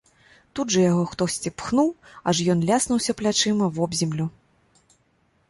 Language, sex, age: Belarusian, female, 40-49